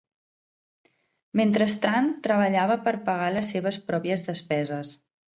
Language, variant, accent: Catalan, Central, central